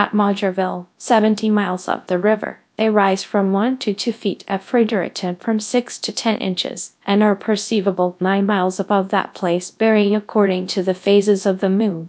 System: TTS, GradTTS